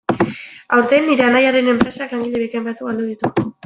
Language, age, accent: Basque, under 19, Mendebalekoa (Araba, Bizkaia, Gipuzkoako mendebaleko herri batzuk)